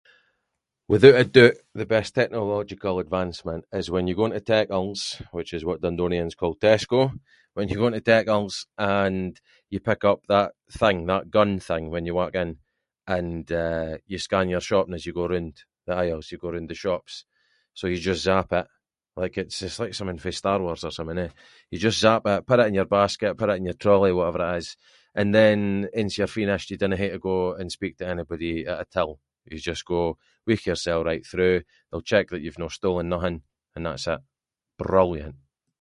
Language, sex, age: Scots, male, 30-39